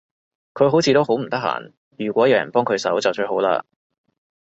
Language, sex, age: Cantonese, male, 19-29